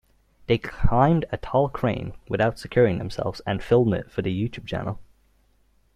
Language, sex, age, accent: English, male, 19-29, Irish English